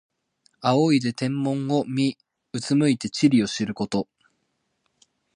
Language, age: Japanese, 19-29